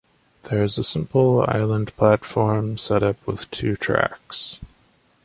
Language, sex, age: English, male, 19-29